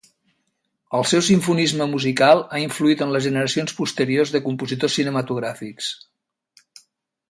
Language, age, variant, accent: Catalan, 60-69, Central, central